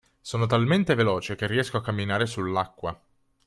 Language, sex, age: Italian, male, 19-29